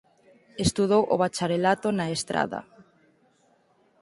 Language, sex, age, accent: Galician, female, 19-29, Normativo (estándar)